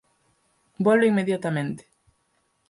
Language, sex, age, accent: Galician, female, 19-29, Normativo (estándar)